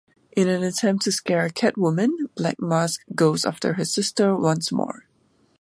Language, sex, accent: English, female, Singaporean English